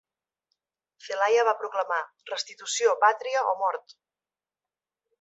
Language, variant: Catalan, Central